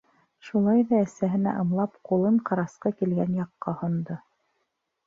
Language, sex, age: Bashkir, female, 40-49